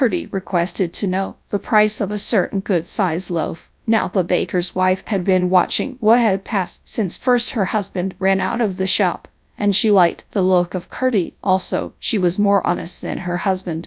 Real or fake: fake